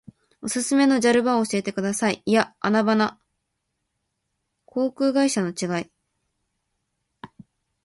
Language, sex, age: Japanese, female, 19-29